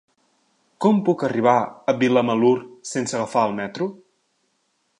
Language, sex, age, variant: Catalan, male, 19-29, Central